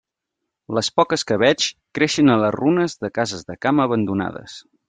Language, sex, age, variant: Catalan, male, 30-39, Central